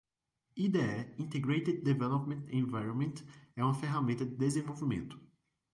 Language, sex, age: Portuguese, male, 19-29